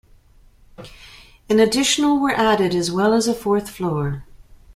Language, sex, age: English, female, 40-49